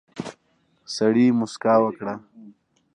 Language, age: Pashto, under 19